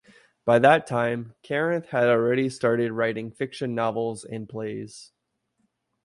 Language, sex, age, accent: English, male, 30-39, United States English